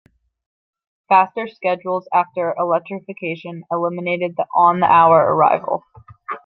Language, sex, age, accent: English, female, 19-29, United States English